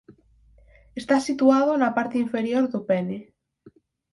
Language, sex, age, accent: Galician, female, 19-29, Atlántico (seseo e gheada)